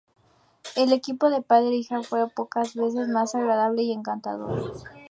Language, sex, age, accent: Spanish, female, 19-29, México